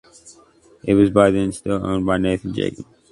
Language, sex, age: English, male, 30-39